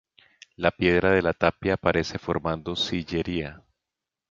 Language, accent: Spanish, Andino-Pacífico: Colombia, Perú, Ecuador, oeste de Bolivia y Venezuela andina